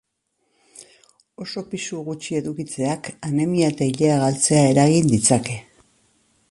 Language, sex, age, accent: Basque, female, 60-69, Mendebalekoa (Araba, Bizkaia, Gipuzkoako mendebaleko herri batzuk)